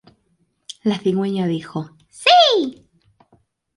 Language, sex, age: Spanish, female, 19-29